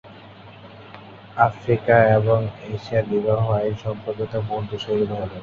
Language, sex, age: Bengali, male, under 19